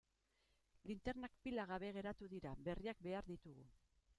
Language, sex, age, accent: Basque, female, 40-49, Mendebalekoa (Araba, Bizkaia, Gipuzkoako mendebaleko herri batzuk)